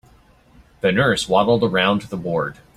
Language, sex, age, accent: English, male, 30-39, United States English